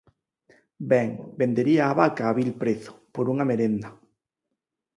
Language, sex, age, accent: Galician, male, 40-49, Normativo (estándar)